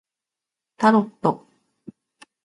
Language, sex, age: Japanese, female, 30-39